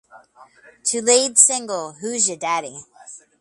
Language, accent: English, United States English